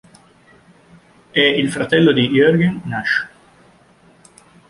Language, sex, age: Italian, male, 50-59